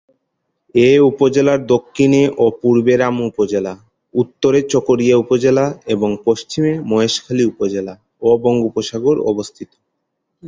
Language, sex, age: Bengali, male, 19-29